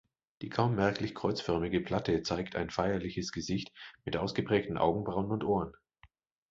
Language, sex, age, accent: German, male, 30-39, Deutschland Deutsch